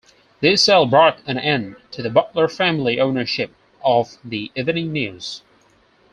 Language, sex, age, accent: English, male, 19-29, England English